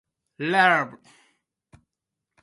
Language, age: English, 19-29